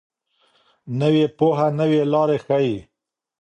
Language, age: Pashto, 50-59